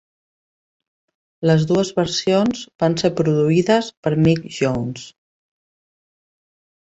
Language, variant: Catalan, Central